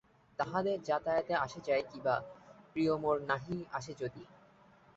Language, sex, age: Bengali, male, 19-29